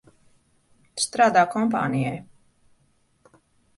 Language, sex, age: Latvian, female, 30-39